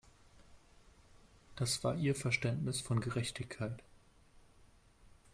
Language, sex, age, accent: German, male, 19-29, Deutschland Deutsch